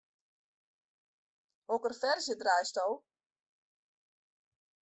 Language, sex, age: Western Frisian, female, 50-59